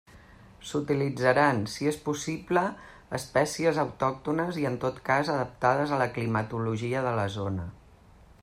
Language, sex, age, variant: Catalan, female, 50-59, Central